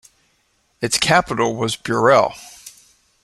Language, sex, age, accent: English, male, 40-49, United States English